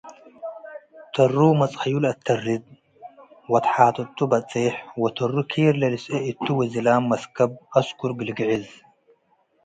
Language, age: Tigre, 19-29